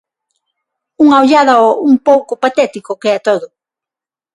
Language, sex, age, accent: Galician, female, 40-49, Atlántico (seseo e gheada); Neofalante